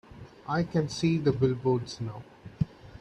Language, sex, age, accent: English, male, 30-39, India and South Asia (India, Pakistan, Sri Lanka)